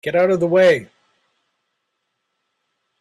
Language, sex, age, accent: English, male, 50-59, Canadian English